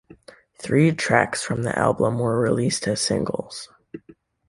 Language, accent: English, United States English